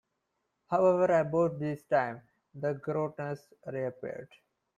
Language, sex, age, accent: English, male, under 19, India and South Asia (India, Pakistan, Sri Lanka)